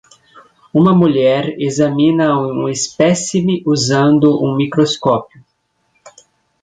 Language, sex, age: Portuguese, male, 19-29